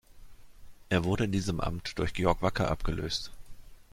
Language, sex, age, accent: German, male, 50-59, Deutschland Deutsch